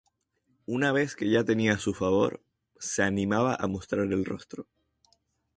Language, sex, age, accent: Spanish, male, 19-29, España: Islas Canarias